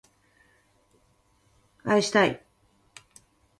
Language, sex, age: Japanese, female, 40-49